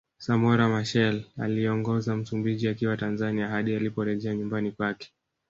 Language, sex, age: Swahili, male, 19-29